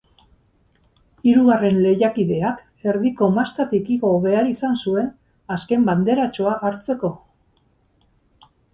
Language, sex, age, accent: Basque, female, 50-59, Erdialdekoa edo Nafarra (Gipuzkoa, Nafarroa)